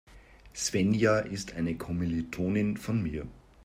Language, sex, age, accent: German, male, 50-59, Österreichisches Deutsch